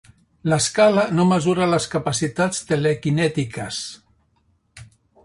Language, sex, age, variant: Catalan, male, 60-69, Central